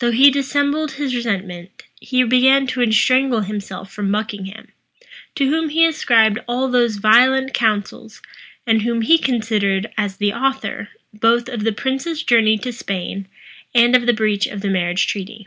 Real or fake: real